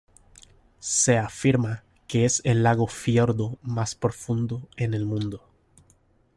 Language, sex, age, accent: Spanish, male, 19-29, América central